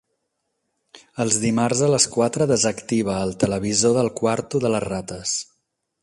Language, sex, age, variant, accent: Catalan, male, 30-39, Central, central